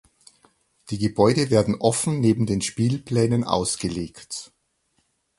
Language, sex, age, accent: German, male, 50-59, Deutschland Deutsch